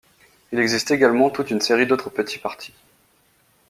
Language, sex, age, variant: French, male, 19-29, Français de métropole